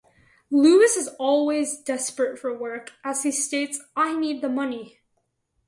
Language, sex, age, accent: English, female, under 19, United States English